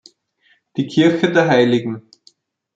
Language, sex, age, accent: German, male, 40-49, Österreichisches Deutsch